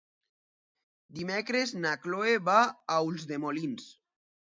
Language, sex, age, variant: Catalan, male, under 19, Alacantí